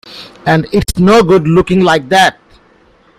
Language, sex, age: English, male, 40-49